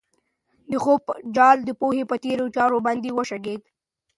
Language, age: Pashto, 19-29